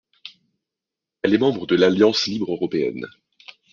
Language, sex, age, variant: French, male, 19-29, Français de métropole